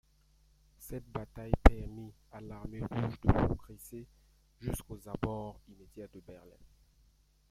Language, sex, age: French, male, 19-29